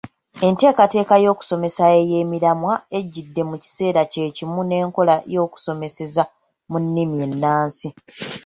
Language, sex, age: Ganda, female, 19-29